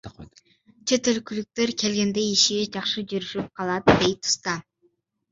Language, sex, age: Kyrgyz, male, under 19